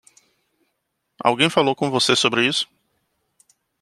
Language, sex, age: Portuguese, male, 40-49